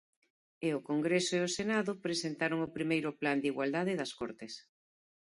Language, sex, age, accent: Galician, female, 40-49, Normativo (estándar)